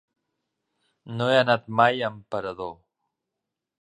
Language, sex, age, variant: Catalan, male, 50-59, Central